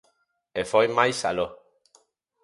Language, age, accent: Galician, 40-49, Normativo (estándar)